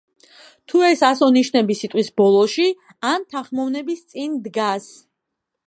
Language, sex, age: Georgian, female, 19-29